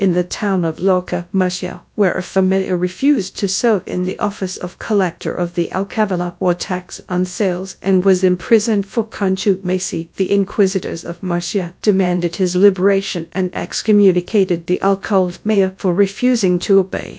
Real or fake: fake